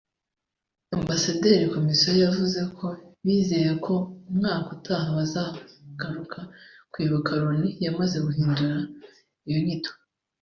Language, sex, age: Kinyarwanda, female, 19-29